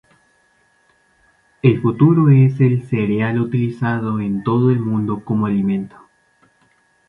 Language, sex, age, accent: Spanish, male, 19-29, México